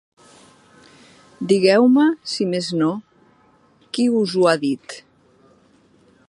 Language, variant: Catalan, Central